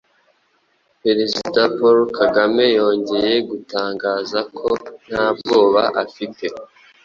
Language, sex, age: Kinyarwanda, male, 19-29